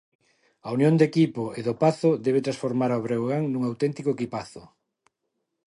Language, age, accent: Galician, 40-49, Neofalante